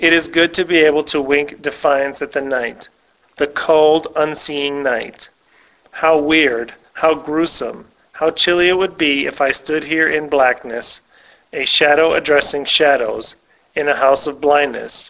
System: none